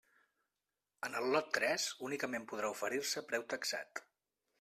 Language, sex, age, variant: Catalan, male, 40-49, Central